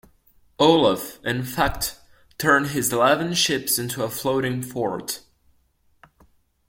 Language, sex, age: English, male, under 19